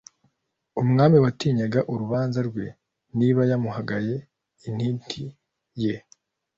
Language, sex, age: Kinyarwanda, male, 19-29